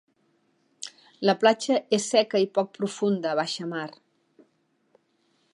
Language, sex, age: Catalan, female, 50-59